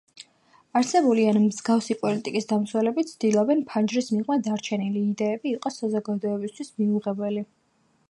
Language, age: Georgian, 19-29